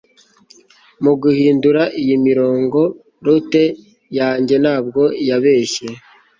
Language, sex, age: Kinyarwanda, male, 19-29